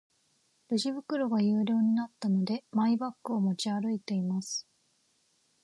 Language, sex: Japanese, female